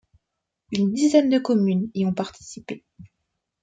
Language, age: French, under 19